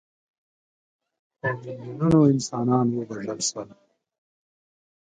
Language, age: Pashto, 30-39